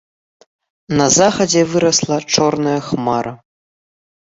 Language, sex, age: Belarusian, male, under 19